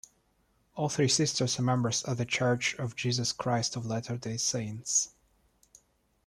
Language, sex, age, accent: English, male, 30-39, United States English